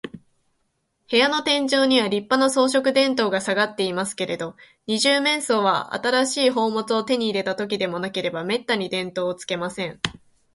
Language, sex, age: Japanese, female, 19-29